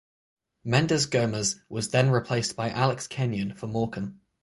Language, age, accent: English, 19-29, England English; Northern English